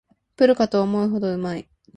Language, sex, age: Japanese, female, 19-29